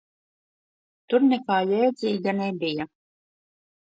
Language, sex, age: Latvian, female, 40-49